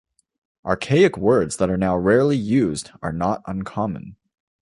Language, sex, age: English, male, 19-29